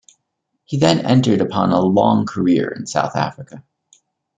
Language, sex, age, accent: English, male, 30-39, United States English